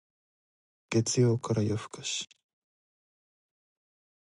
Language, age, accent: Japanese, 19-29, 標準語